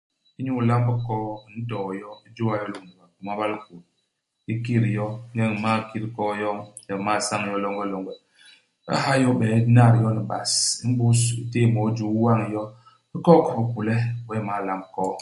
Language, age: Basaa, 40-49